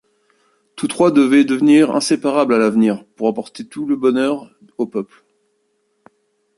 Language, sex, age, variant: French, male, 40-49, Français de métropole